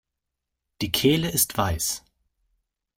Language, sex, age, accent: German, male, 19-29, Deutschland Deutsch